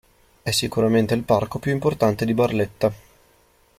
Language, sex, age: Italian, male, 19-29